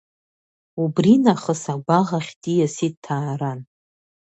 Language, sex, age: Abkhazian, female, 30-39